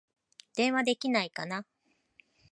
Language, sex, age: Japanese, female, 50-59